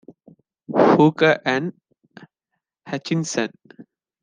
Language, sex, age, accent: English, male, 19-29, India and South Asia (India, Pakistan, Sri Lanka)